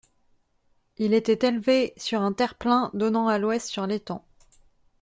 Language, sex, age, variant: French, female, 30-39, Français de métropole